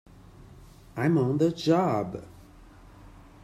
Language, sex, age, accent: English, male, 19-29, Hong Kong English